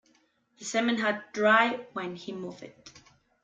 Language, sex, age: English, female, 19-29